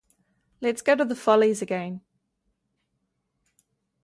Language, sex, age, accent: English, female, 19-29, New Zealand English